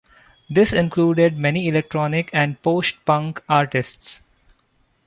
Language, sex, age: English, male, 19-29